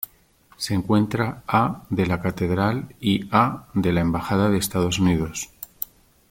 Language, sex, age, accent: Spanish, male, 60-69, España: Centro-Sur peninsular (Madrid, Toledo, Castilla-La Mancha)